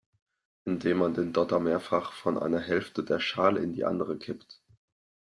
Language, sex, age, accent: German, male, 19-29, Deutschland Deutsch